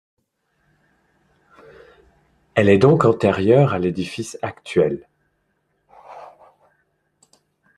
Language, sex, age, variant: French, male, 40-49, Français de métropole